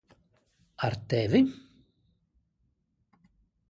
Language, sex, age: Latvian, male, 40-49